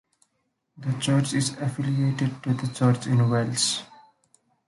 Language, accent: English, India and South Asia (India, Pakistan, Sri Lanka)